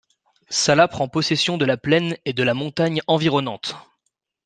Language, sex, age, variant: French, male, 30-39, Français de métropole